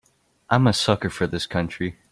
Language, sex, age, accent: English, male, under 19, United States English